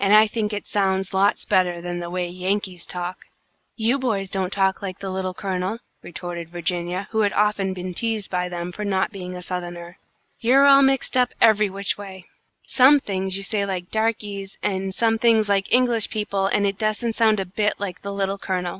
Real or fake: real